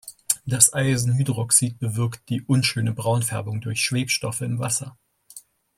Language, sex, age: German, male, 30-39